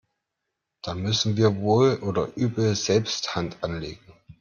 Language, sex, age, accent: German, male, 30-39, Deutschland Deutsch